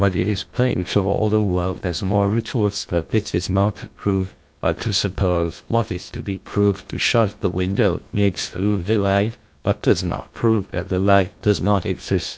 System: TTS, GlowTTS